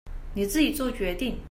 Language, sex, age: Chinese, female, 30-39